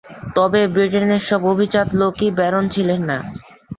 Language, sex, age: Bengali, male, under 19